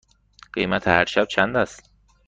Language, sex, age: Persian, male, 19-29